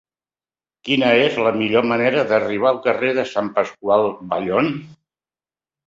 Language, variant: Catalan, Central